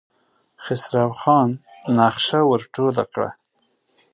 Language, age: Pashto, 40-49